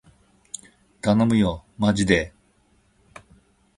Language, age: Japanese, 50-59